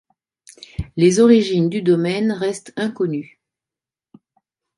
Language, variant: French, Français de métropole